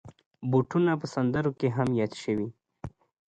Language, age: Pashto, 19-29